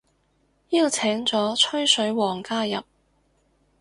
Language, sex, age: Cantonese, female, 19-29